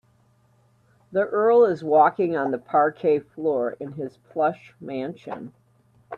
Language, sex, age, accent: English, female, 50-59, United States English